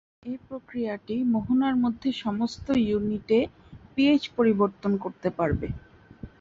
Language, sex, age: Bengali, female, 19-29